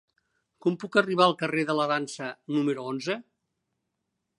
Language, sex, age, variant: Catalan, male, 60-69, Nord-Occidental